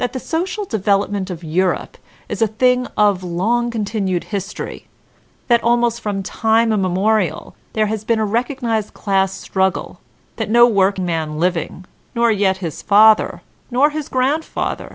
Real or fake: real